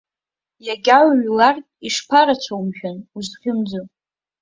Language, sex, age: Abkhazian, female, under 19